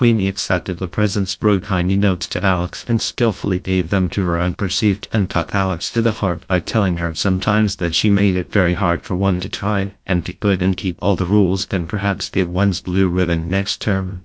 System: TTS, GlowTTS